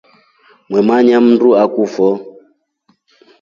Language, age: Rombo, 30-39